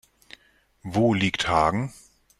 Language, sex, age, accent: German, male, 50-59, Deutschland Deutsch